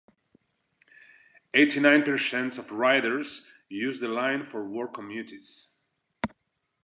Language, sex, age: English, male, 40-49